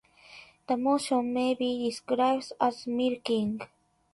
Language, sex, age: English, female, 19-29